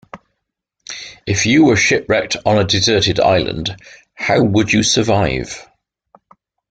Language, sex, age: English, male, 60-69